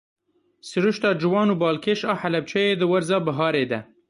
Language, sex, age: Kurdish, male, 30-39